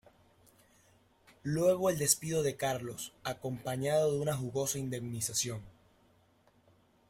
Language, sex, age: Spanish, male, 19-29